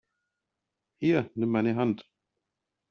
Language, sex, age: German, male, 30-39